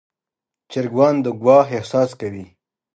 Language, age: Pashto, 30-39